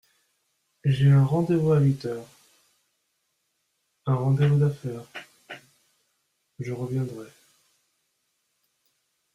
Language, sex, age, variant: French, male, 19-29, Français de métropole